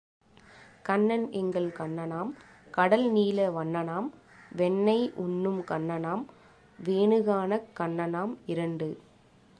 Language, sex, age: Tamil, female, 19-29